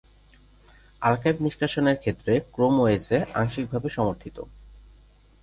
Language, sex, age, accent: Bengali, male, 19-29, Native